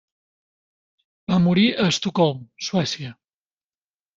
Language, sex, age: Catalan, male, 40-49